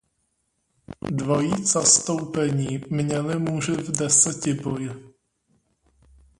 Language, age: Czech, 30-39